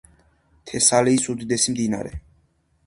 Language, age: Georgian, under 19